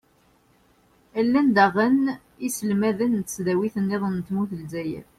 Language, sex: Kabyle, female